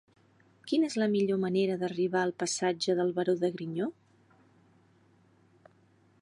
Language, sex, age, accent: Catalan, female, 19-29, central; nord-occidental